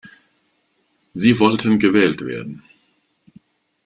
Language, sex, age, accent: German, male, 60-69, Deutschland Deutsch